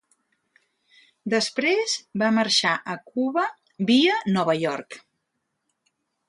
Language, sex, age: Catalan, female, 60-69